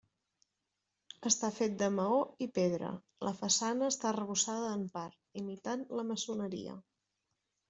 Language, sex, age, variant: Catalan, female, 40-49, Central